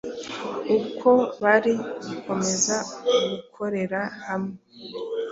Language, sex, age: Kinyarwanda, female, 19-29